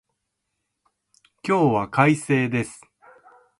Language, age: Japanese, 50-59